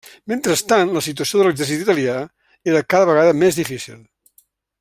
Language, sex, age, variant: Catalan, male, 70-79, Central